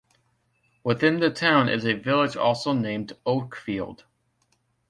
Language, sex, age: English, male, 19-29